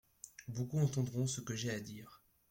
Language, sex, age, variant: French, male, under 19, Français de métropole